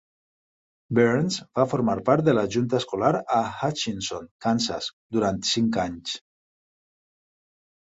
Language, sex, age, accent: Catalan, male, 50-59, valencià